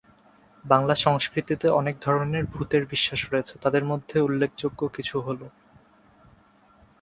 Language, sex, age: Bengali, male, 19-29